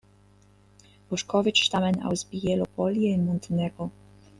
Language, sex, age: German, female, 30-39